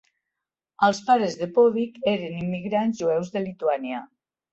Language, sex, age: Catalan, female, 60-69